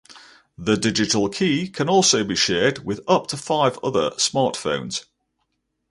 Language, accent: English, England English